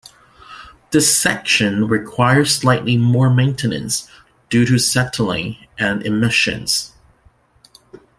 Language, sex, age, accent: English, male, 30-39, Canadian English